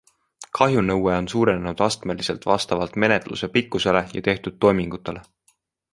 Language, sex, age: Estonian, male, 19-29